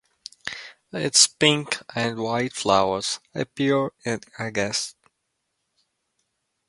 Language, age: English, 19-29